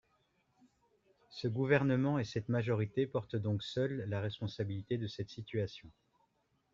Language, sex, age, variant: French, male, 30-39, Français de métropole